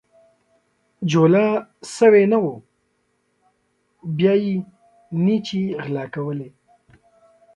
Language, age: Pashto, 30-39